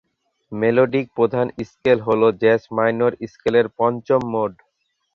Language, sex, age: Bengali, male, 19-29